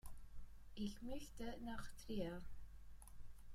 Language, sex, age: German, female, 30-39